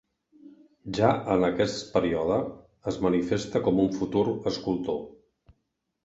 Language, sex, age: Catalan, male, 60-69